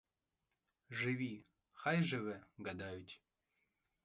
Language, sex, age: Ukrainian, male, 19-29